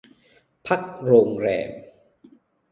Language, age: Thai, 19-29